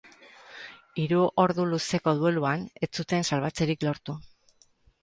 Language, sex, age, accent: Basque, female, 50-59, Erdialdekoa edo Nafarra (Gipuzkoa, Nafarroa)